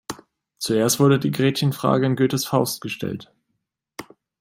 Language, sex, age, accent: German, male, 19-29, Deutschland Deutsch